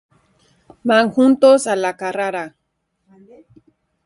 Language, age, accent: Spanish, 40-49, Andino-Pacífico: Colombia, Perú, Ecuador, oeste de Bolivia y Venezuela andina